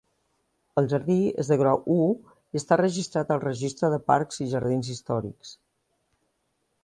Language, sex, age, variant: Catalan, female, 50-59, Central